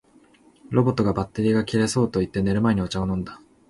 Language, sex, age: Japanese, male, 19-29